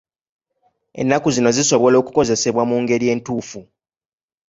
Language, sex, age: Ganda, male, 19-29